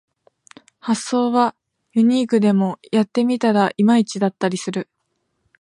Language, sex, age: Japanese, female, 19-29